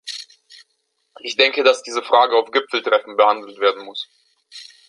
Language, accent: German, Deutschland Deutsch